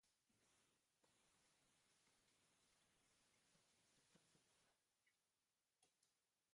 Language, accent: Basque, Mendebalekoa (Araba, Bizkaia, Gipuzkoako mendebaleko herri batzuk)